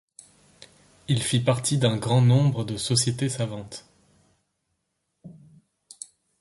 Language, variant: French, Français de métropole